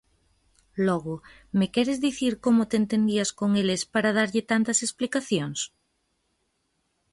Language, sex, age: Galician, female, 19-29